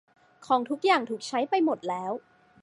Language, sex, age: Thai, female, 19-29